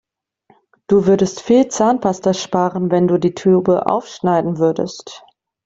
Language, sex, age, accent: German, female, 30-39, Deutschland Deutsch